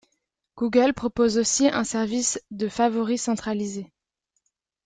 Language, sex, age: French, female, 19-29